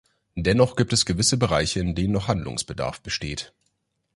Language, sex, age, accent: German, male, 19-29, Deutschland Deutsch